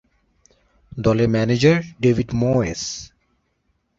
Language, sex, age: Bengali, male, 19-29